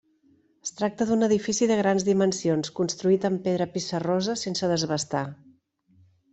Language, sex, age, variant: Catalan, female, 50-59, Central